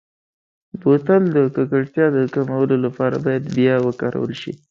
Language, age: Pashto, 19-29